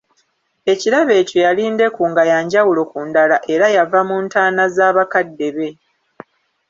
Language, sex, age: Ganda, female, 30-39